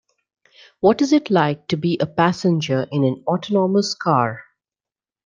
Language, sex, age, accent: English, female, 40-49, India and South Asia (India, Pakistan, Sri Lanka)